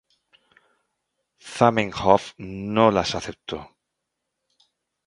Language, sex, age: Spanish, male, 50-59